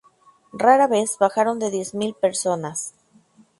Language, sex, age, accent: Spanish, female, 30-39, México